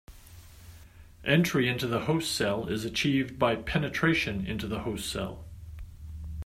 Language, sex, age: English, male, 60-69